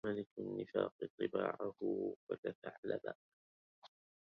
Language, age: Arabic, 40-49